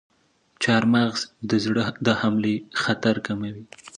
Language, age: Pashto, 19-29